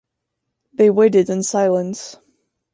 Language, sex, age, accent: English, female, under 19, United States English